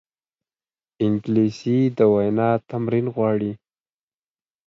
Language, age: Pashto, 19-29